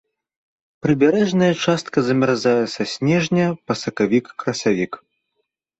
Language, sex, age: Belarusian, male, 19-29